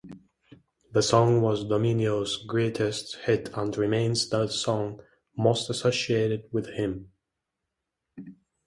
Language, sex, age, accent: English, male, 19-29, England English